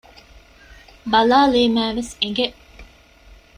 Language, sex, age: Divehi, female, 19-29